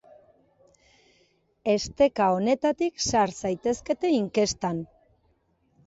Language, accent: Basque, Erdialdekoa edo Nafarra (Gipuzkoa, Nafarroa)